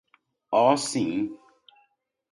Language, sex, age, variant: Portuguese, male, 30-39, Portuguese (Brasil)